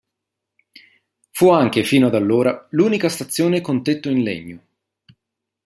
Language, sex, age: Italian, male, 30-39